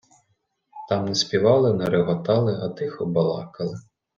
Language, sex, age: Ukrainian, male, 30-39